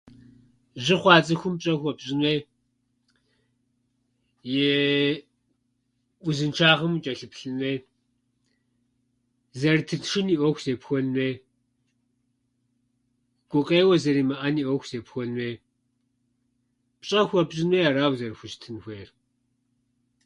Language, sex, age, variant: Kabardian, male, 50-59, Адыгэбзэ (Къэбэрдей, Кирил, псоми зэдай)